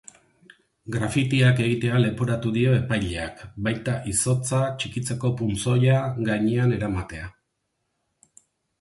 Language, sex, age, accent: Basque, male, 50-59, Erdialdekoa edo Nafarra (Gipuzkoa, Nafarroa)